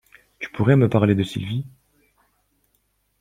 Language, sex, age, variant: French, male, under 19, Français de métropole